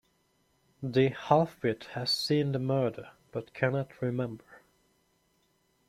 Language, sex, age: English, male, 19-29